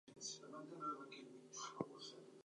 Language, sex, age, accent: English, female, 19-29, Southern African (South Africa, Zimbabwe, Namibia)